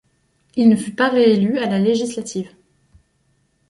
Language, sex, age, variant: French, female, 19-29, Français de métropole